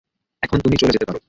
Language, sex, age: Bengali, male, 19-29